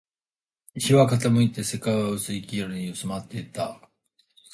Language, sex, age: Japanese, male, 19-29